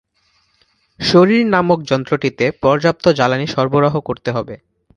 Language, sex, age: Bengali, male, 19-29